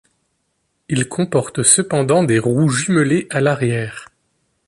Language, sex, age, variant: French, male, 30-39, Français de métropole